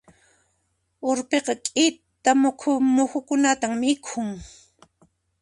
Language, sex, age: Puno Quechua, female, 40-49